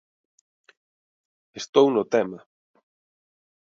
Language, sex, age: Galician, male, 30-39